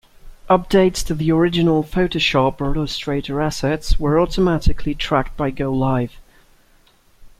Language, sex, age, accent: English, male, 19-29, England English